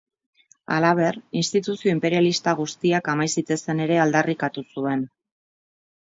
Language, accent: Basque, Mendebalekoa (Araba, Bizkaia, Gipuzkoako mendebaleko herri batzuk)